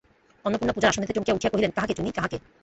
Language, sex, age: Bengali, female, 30-39